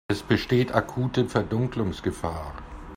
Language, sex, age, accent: German, male, 50-59, Deutschland Deutsch